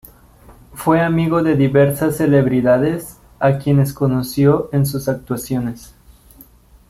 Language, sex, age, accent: Spanish, male, 19-29, México